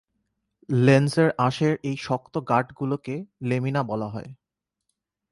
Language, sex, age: Bengali, male, 19-29